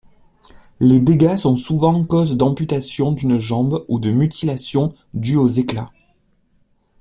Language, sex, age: French, male, 40-49